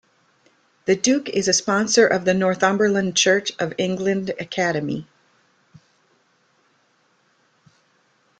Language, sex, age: English, female, 60-69